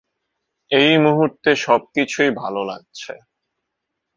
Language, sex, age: Bengali, male, 19-29